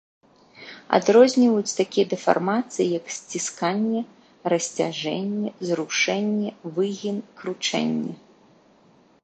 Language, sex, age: Belarusian, female, 30-39